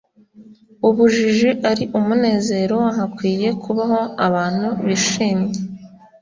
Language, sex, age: Kinyarwanda, female, 30-39